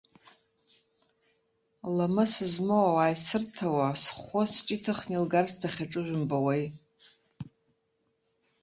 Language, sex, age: Abkhazian, female, 50-59